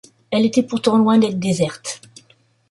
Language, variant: French, Français de métropole